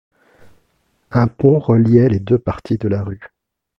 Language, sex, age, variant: French, male, 40-49, Français de métropole